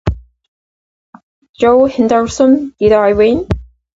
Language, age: English, 40-49